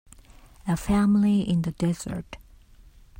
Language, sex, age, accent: English, female, 50-59, United States English